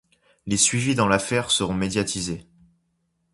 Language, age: French, 19-29